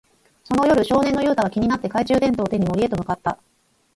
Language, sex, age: Japanese, female, 40-49